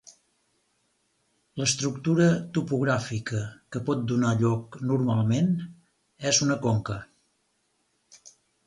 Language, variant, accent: Catalan, Central, central; Empordanès